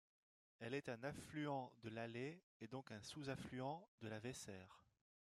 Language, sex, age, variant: French, male, 30-39, Français de métropole